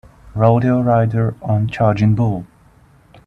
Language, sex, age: English, male, 19-29